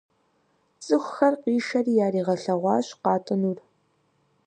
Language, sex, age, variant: Kabardian, female, 19-29, Адыгэбзэ (Къэбэрдей, Кирил, псоми зэдай)